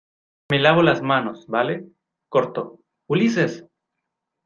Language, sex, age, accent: Spanish, male, 19-29, Chileno: Chile, Cuyo